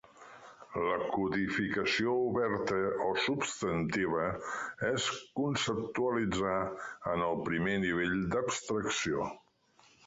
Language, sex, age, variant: Catalan, male, 60-69, Central